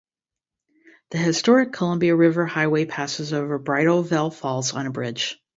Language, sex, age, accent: English, female, 50-59, United States English; Midwestern